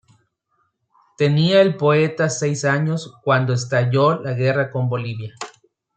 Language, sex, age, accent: Spanish, male, 30-39, México